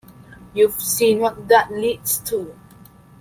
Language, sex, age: English, male, under 19